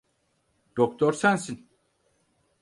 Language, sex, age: Turkish, male, 50-59